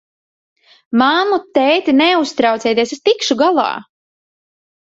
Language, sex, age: Latvian, female, 30-39